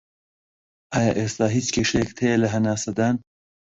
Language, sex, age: Central Kurdish, male, 19-29